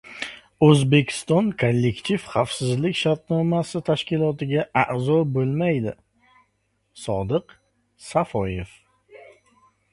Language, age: Uzbek, 30-39